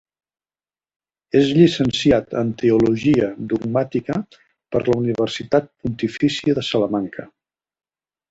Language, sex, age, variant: Catalan, male, 60-69, Central